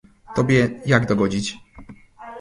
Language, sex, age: Polish, male, 30-39